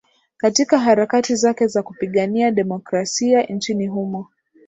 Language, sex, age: Swahili, female, 19-29